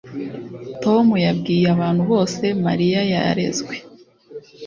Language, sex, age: Kinyarwanda, female, 19-29